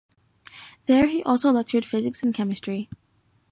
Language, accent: English, United States English